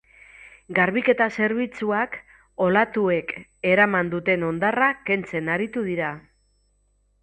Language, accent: Basque, Mendebalekoa (Araba, Bizkaia, Gipuzkoako mendebaleko herri batzuk)